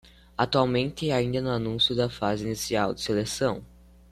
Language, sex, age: Portuguese, male, under 19